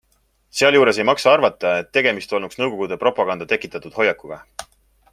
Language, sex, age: Estonian, male, 30-39